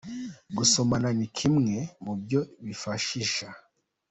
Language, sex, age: Kinyarwanda, male, 19-29